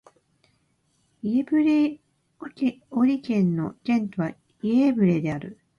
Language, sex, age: Japanese, female, 50-59